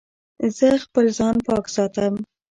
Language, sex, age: Pashto, female, 40-49